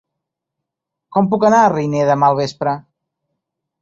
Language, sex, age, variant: Catalan, male, 40-49, Central